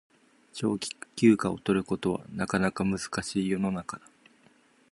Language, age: Japanese, 30-39